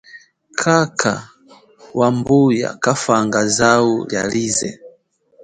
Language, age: Chokwe, 30-39